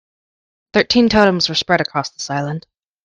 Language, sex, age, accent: English, female, 19-29, United States English